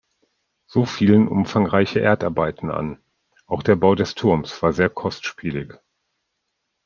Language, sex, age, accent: German, male, 40-49, Deutschland Deutsch